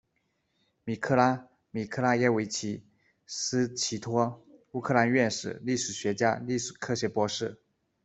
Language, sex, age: Chinese, male, 30-39